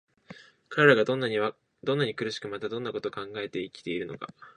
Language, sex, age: Japanese, male, 19-29